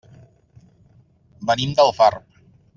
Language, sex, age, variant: Catalan, male, 30-39, Central